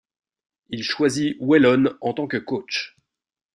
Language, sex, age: French, male, 40-49